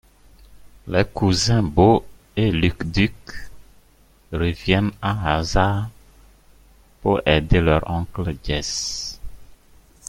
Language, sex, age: French, male, 40-49